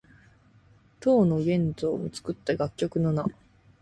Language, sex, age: Japanese, female, 19-29